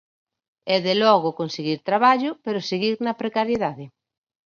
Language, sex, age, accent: Galician, female, 40-49, Normativo (estándar)